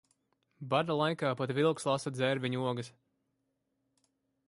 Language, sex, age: Latvian, male, 30-39